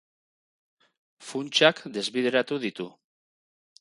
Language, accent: Basque, Erdialdekoa edo Nafarra (Gipuzkoa, Nafarroa)